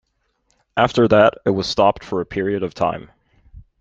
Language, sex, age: English, male, 30-39